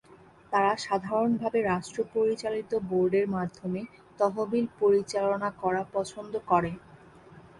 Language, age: Bengali, 19-29